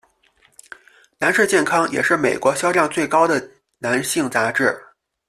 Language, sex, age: Chinese, male, 30-39